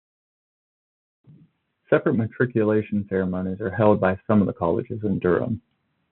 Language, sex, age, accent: English, male, 30-39, United States English